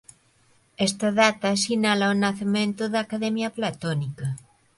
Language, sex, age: Galician, female, 50-59